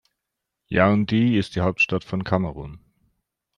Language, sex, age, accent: German, male, 40-49, Deutschland Deutsch